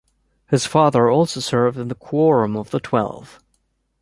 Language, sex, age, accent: English, male, 30-39, United States English